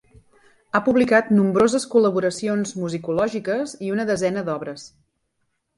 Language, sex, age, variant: Catalan, female, 50-59, Central